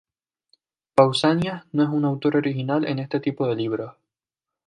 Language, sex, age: Spanish, female, 19-29